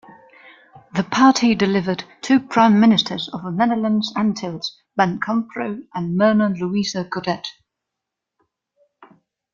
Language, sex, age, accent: English, female, 19-29, England English